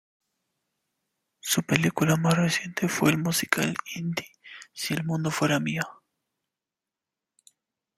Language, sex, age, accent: Spanish, male, 30-39, México